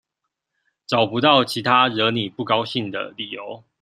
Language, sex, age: Chinese, female, 19-29